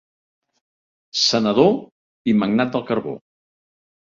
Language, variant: Catalan, Central